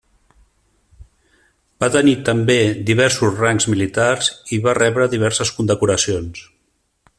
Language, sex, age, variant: Catalan, male, 50-59, Central